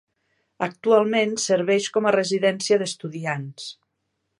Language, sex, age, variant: Catalan, female, 30-39, Nord-Occidental